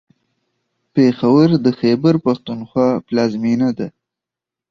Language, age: Pashto, 19-29